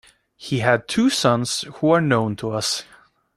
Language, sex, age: English, male, 19-29